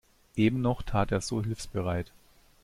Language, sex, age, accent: German, male, 30-39, Deutschland Deutsch